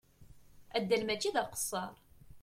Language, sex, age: Kabyle, female, 19-29